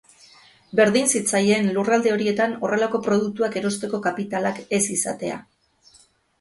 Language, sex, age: Basque, female, 50-59